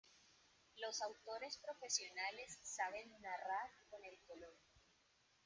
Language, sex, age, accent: Spanish, female, 30-39, Caribe: Cuba, Venezuela, Puerto Rico, República Dominicana, Panamá, Colombia caribeña, México caribeño, Costa del golfo de México